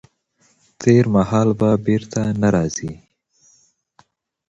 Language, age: Pashto, 30-39